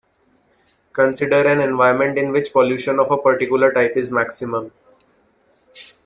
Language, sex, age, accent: English, male, 19-29, India and South Asia (India, Pakistan, Sri Lanka)